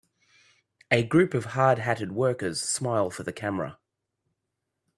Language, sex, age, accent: English, male, 30-39, Australian English